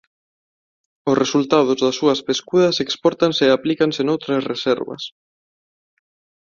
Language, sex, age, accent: Galician, male, 19-29, Neofalante